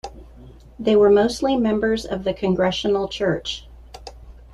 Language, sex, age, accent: English, female, 40-49, United States English